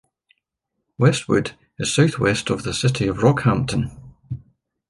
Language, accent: English, Scottish English